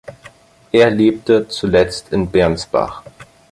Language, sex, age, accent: German, male, under 19, Deutschland Deutsch